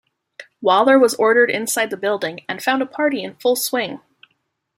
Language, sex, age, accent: English, female, 19-29, United States English